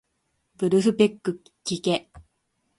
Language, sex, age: Japanese, female, under 19